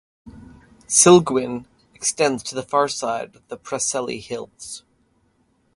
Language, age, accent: English, 50-59, United States English